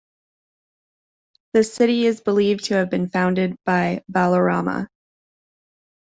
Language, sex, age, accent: English, female, 30-39, United States English